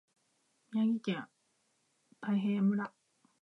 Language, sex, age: Japanese, female, under 19